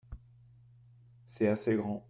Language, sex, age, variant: French, male, 40-49, Français de métropole